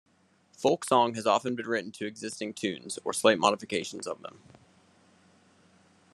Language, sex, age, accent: English, male, 30-39, United States English